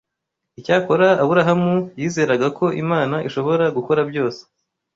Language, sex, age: Kinyarwanda, male, 19-29